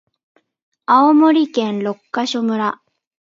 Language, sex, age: Japanese, female, 19-29